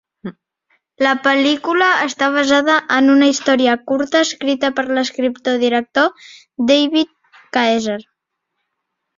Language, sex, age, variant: Catalan, male, under 19, Central